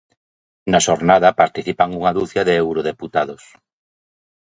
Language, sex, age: Galician, male, 40-49